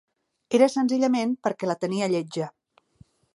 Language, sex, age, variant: Catalan, female, 50-59, Central